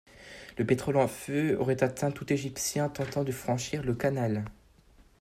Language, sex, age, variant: French, male, under 19, Français de métropole